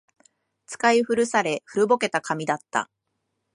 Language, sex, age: Japanese, female, 30-39